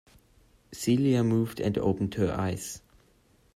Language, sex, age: English, male, under 19